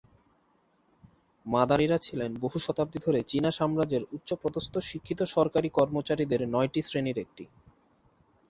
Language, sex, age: Bengali, male, 19-29